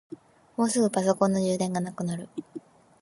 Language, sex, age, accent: Japanese, female, 19-29, 標準語